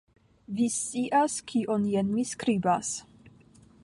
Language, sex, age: Esperanto, female, 19-29